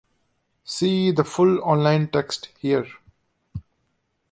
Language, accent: English, India and South Asia (India, Pakistan, Sri Lanka)